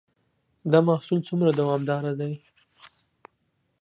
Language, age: Pashto, 19-29